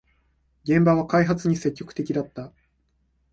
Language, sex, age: Japanese, male, 19-29